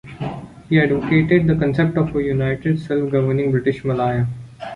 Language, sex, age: English, male, under 19